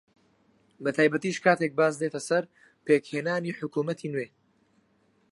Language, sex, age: Central Kurdish, male, 19-29